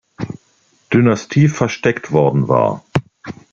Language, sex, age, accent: German, male, 60-69, Deutschland Deutsch